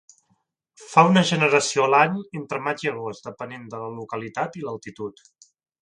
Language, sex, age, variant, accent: Catalan, male, 30-39, Central, central